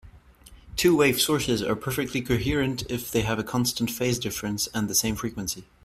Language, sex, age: English, male, 19-29